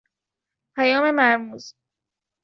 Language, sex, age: Persian, female, under 19